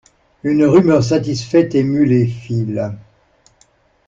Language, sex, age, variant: French, male, 60-69, Français de métropole